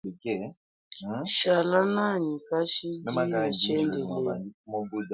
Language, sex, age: Luba-Lulua, female, 19-29